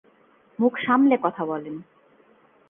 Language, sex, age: Bengali, female, 19-29